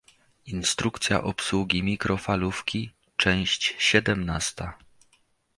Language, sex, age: Polish, male, 30-39